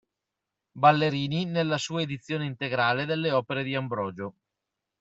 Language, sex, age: Italian, male, 30-39